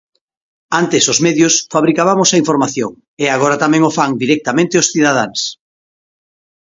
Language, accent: Galician, Normativo (estándar)